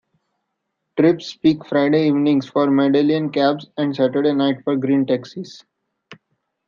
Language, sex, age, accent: English, male, 19-29, India and South Asia (India, Pakistan, Sri Lanka)